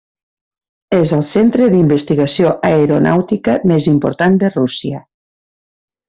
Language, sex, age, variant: Catalan, female, 50-59, Septentrional